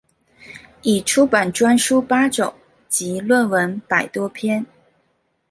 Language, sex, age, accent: Chinese, female, 19-29, 出生地：黑龙江省